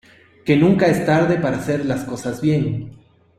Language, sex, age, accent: Spanish, male, 40-49, Andino-Pacífico: Colombia, Perú, Ecuador, oeste de Bolivia y Venezuela andina